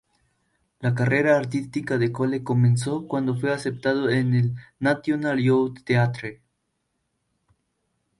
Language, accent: Spanish, México